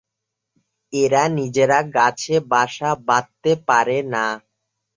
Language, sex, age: Bengali, male, 19-29